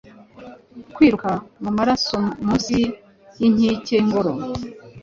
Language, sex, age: Kinyarwanda, female, 19-29